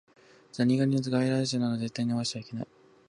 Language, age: Japanese, 19-29